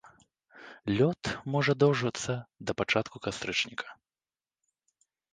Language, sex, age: Belarusian, male, 19-29